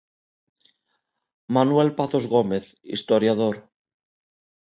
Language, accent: Galician, Neofalante